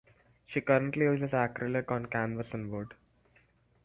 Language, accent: English, India and South Asia (India, Pakistan, Sri Lanka)